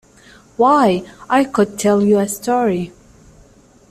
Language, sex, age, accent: English, female, 19-29, United States English